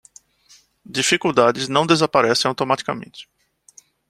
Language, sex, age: Portuguese, male, 40-49